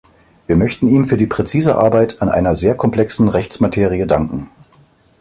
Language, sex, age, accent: German, male, 40-49, Deutschland Deutsch